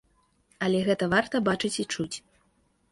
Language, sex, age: Belarusian, female, under 19